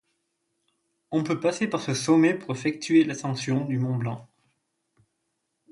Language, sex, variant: French, male, Français de métropole